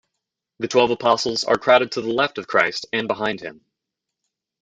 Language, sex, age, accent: English, male, 19-29, United States English